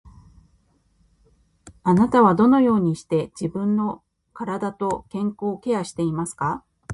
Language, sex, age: English, female, 50-59